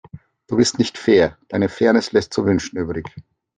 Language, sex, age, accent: German, male, 30-39, Österreichisches Deutsch